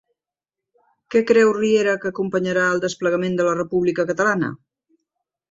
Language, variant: Catalan, Central